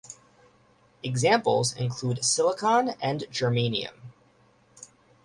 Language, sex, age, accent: English, male, 30-39, United States English